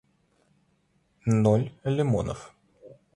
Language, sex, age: Russian, male, 19-29